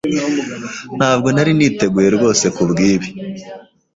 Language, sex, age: Kinyarwanda, male, 19-29